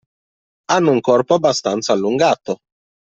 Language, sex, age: Italian, male, 30-39